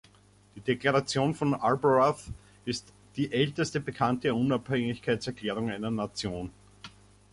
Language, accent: German, Österreichisches Deutsch